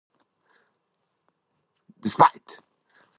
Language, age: English, 19-29